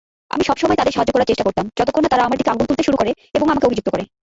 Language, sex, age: Bengali, female, 30-39